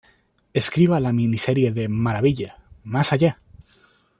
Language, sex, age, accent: Spanish, male, 19-29, España: Centro-Sur peninsular (Madrid, Toledo, Castilla-La Mancha)